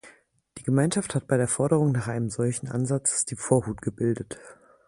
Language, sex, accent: German, female, Deutschland Deutsch